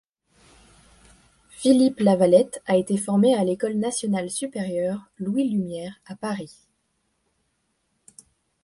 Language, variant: French, Français de métropole